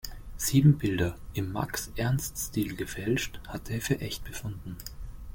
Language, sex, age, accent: German, male, 19-29, Österreichisches Deutsch